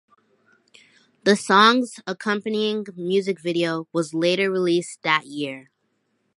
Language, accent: English, United States English